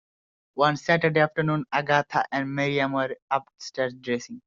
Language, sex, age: English, male, under 19